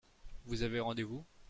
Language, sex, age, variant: French, male, 19-29, Français de métropole